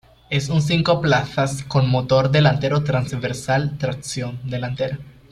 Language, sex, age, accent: Spanish, male, under 19, Caribe: Cuba, Venezuela, Puerto Rico, República Dominicana, Panamá, Colombia caribeña, México caribeño, Costa del golfo de México